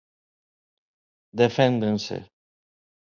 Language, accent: Galician, Neofalante